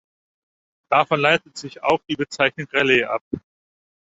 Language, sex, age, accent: German, male, 50-59, Deutschland Deutsch